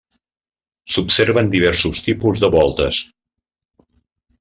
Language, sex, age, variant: Catalan, male, 50-59, Central